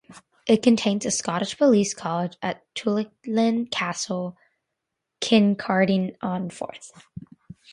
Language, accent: English, United States English